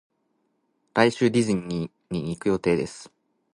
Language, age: Japanese, 19-29